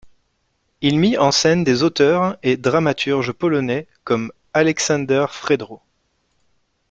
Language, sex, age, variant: French, male, 30-39, Français de métropole